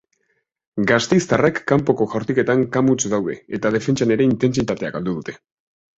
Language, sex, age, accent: Basque, male, 19-29, Erdialdekoa edo Nafarra (Gipuzkoa, Nafarroa)